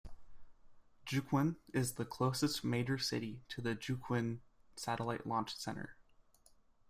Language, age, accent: English, 19-29, United States English